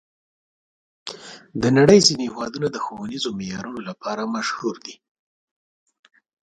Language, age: Pashto, 30-39